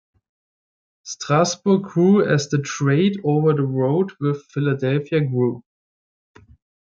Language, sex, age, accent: English, male, 19-29, United States English